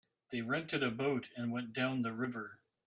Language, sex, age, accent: English, male, 40-49, Canadian English